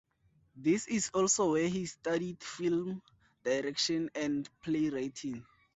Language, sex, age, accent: English, male, under 19, Southern African (South Africa, Zimbabwe, Namibia)